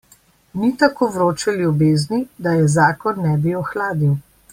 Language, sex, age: Slovenian, female, 50-59